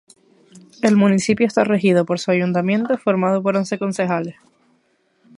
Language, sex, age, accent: Spanish, female, 19-29, España: Islas Canarias